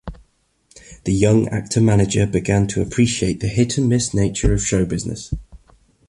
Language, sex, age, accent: English, male, 30-39, England English